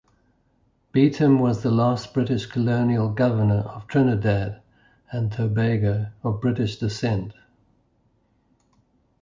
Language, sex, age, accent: English, male, 70-79, Southern African (South Africa, Zimbabwe, Namibia)